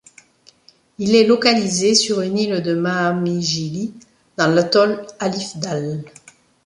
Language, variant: French, Français de métropole